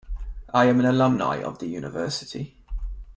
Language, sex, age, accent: English, male, 19-29, England English